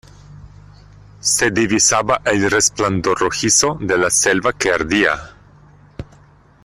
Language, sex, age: Spanish, male, 30-39